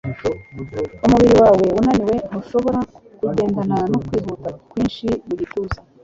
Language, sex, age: Kinyarwanda, female, 30-39